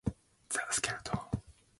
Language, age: English, 19-29